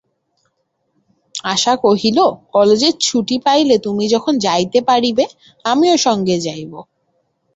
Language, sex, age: Bengali, female, 19-29